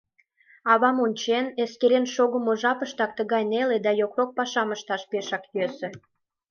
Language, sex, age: Mari, female, 19-29